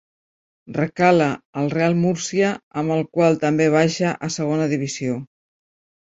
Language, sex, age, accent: Catalan, female, 50-59, Barceloní